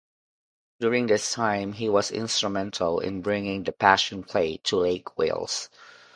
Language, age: English, 30-39